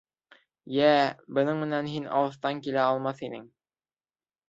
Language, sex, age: Bashkir, male, under 19